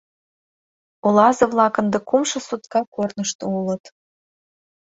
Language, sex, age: Mari, female, 19-29